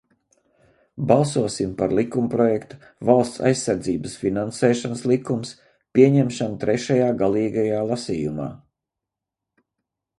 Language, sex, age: Latvian, male, 50-59